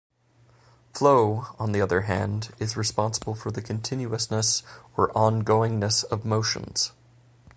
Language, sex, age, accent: English, male, 30-39, United States English